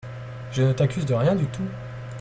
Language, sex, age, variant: French, male, 19-29, Français de métropole